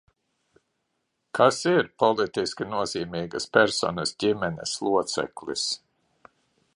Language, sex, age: Latvian, male, 70-79